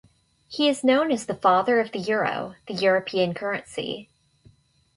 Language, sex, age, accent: English, female, under 19, United States English